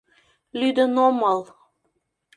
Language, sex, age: Mari, female, 30-39